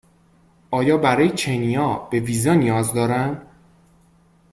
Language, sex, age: Persian, male, 19-29